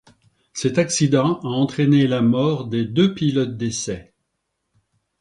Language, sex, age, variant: French, male, 60-69, Français de métropole